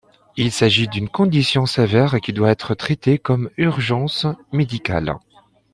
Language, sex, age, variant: French, male, 30-39, Français de métropole